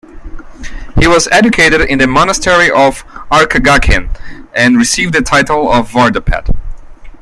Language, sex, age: English, male, 30-39